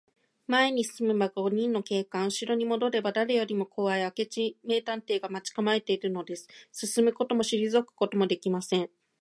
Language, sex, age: Japanese, female, 30-39